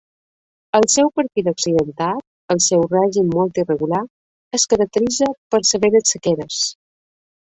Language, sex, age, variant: Catalan, female, 40-49, Balear